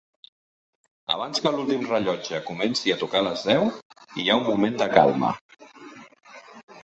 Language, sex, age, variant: Catalan, male, 50-59, Central